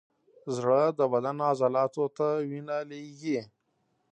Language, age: Pashto, 30-39